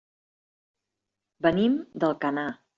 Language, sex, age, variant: Catalan, female, 30-39, Central